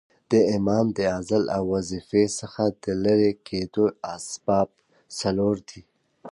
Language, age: Pashto, 30-39